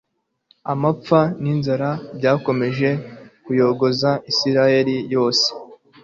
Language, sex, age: Kinyarwanda, male, under 19